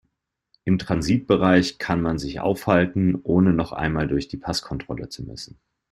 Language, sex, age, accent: German, male, 30-39, Deutschland Deutsch